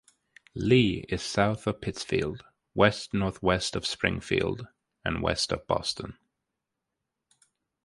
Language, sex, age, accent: English, male, 30-39, England English